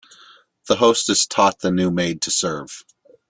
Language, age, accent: English, 40-49, United States English